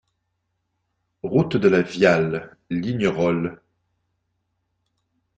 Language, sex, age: French, male, 40-49